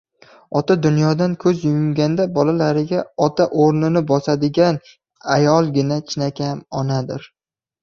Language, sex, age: Uzbek, male, under 19